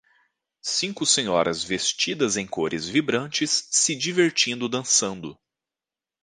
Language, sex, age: Portuguese, male, 30-39